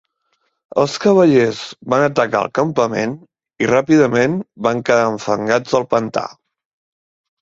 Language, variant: Catalan, Central